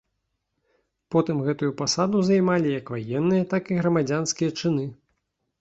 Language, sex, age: Belarusian, male, 19-29